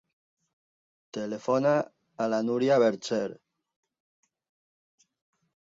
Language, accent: Catalan, valencià